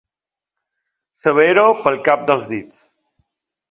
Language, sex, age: Catalan, male, 40-49